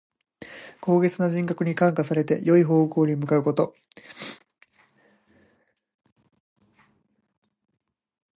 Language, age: Japanese, 19-29